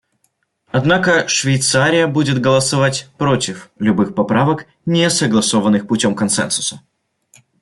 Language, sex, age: Russian, male, 19-29